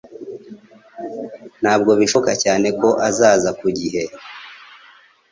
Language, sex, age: Kinyarwanda, male, 30-39